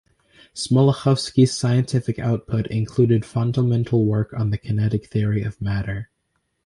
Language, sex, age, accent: English, male, under 19, United States English